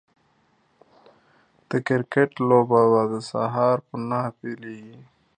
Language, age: Pashto, 30-39